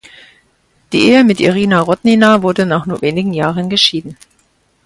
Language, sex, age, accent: German, female, 50-59, Deutschland Deutsch